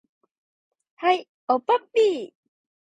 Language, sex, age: Japanese, female, 19-29